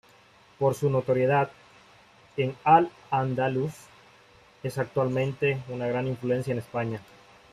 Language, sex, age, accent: Spanish, male, 19-29, América central